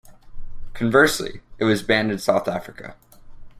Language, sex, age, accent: English, male, under 19, United States English